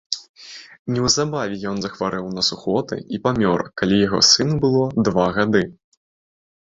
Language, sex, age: Belarusian, male, under 19